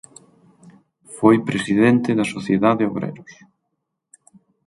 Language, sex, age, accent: Galician, male, 30-39, Normativo (estándar)